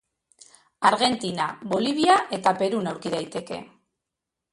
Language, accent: Basque, Mendebalekoa (Araba, Bizkaia, Gipuzkoako mendebaleko herri batzuk)